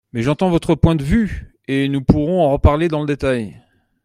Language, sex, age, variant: French, male, 40-49, Français de métropole